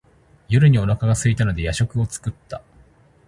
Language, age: Japanese, 30-39